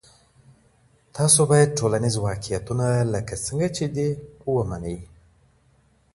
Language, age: Pashto, 30-39